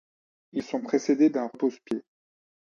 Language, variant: French, Français de métropole